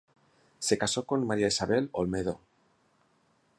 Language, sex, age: Spanish, male, 50-59